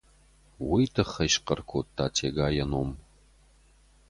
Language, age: Ossetic, 30-39